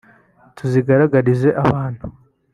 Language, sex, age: Kinyarwanda, male, 19-29